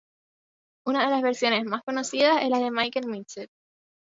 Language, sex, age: Spanish, female, 19-29